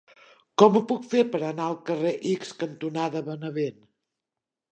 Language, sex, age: Catalan, female, 60-69